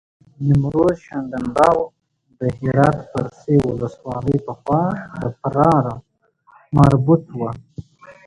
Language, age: Pashto, 19-29